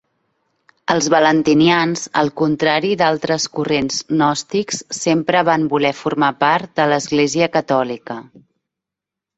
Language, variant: Catalan, Nord-Occidental